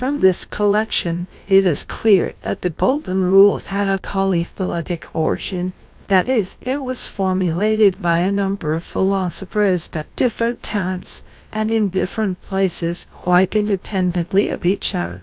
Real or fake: fake